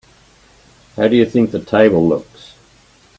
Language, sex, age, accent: English, male, 80-89, Australian English